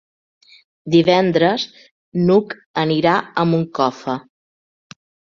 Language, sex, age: Catalan, female, 50-59